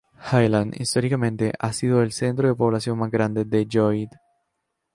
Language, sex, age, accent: Spanish, male, 19-29, América central